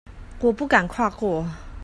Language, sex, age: Chinese, female, 30-39